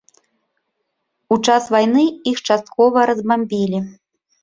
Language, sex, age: Belarusian, female, 30-39